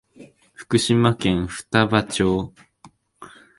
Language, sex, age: Japanese, male, under 19